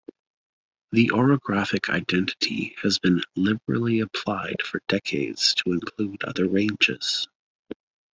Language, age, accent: English, 30-39, Canadian English